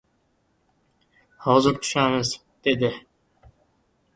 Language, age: Uzbek, 19-29